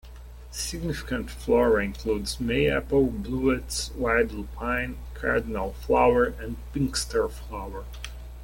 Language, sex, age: English, male, 19-29